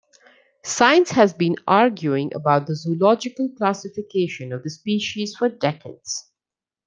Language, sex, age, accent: English, female, 40-49, India and South Asia (India, Pakistan, Sri Lanka)